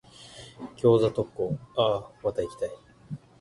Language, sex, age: Japanese, male, 19-29